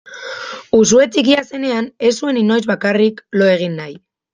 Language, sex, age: Basque, female, 19-29